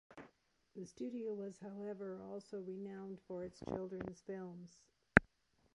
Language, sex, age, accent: English, female, 60-69, Canadian English